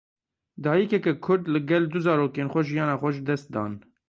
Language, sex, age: Kurdish, male, 30-39